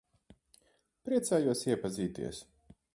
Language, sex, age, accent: Latvian, male, 30-39, Riga